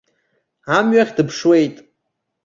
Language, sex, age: Abkhazian, male, under 19